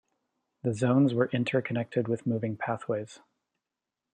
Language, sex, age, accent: English, male, 30-39, United States English